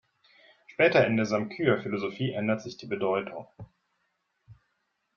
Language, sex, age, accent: German, male, 30-39, Deutschland Deutsch